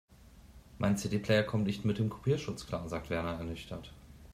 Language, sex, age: German, male, 30-39